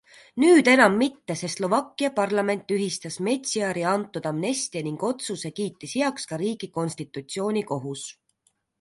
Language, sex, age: Estonian, female, 30-39